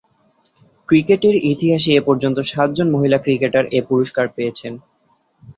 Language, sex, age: Bengali, male, 19-29